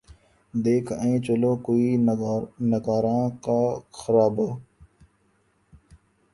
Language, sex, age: Urdu, male, 19-29